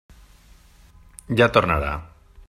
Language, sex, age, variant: Catalan, male, 30-39, Nord-Occidental